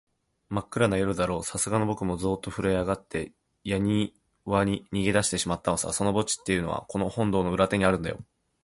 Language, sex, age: Japanese, male, 19-29